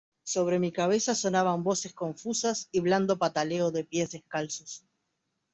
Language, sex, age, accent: Spanish, female, 40-49, Rioplatense: Argentina, Uruguay, este de Bolivia, Paraguay